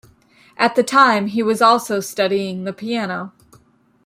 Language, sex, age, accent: English, female, 30-39, United States English